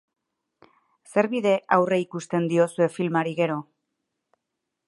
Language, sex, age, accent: Basque, female, 30-39, Erdialdekoa edo Nafarra (Gipuzkoa, Nafarroa)